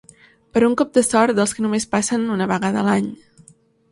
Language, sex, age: Catalan, female, 19-29